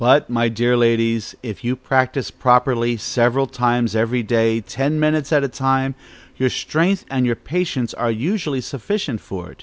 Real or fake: real